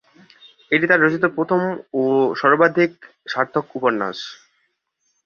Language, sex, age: Bengali, male, 19-29